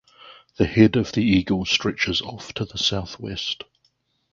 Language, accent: English, New Zealand English